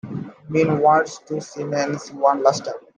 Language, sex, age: English, male, 19-29